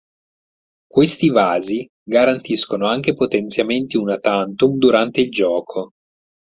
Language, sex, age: Italian, male, 19-29